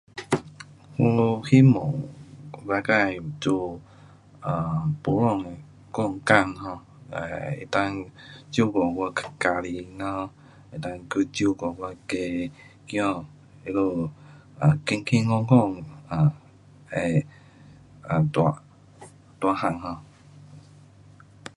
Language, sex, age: Pu-Xian Chinese, male, 40-49